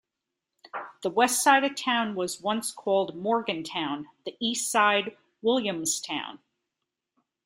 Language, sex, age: English, female, 50-59